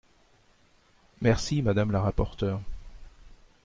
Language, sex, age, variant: French, male, 60-69, Français de métropole